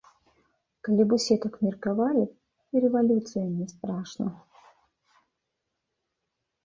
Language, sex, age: Belarusian, female, 30-39